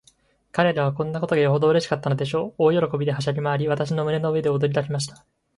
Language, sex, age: Japanese, male, 19-29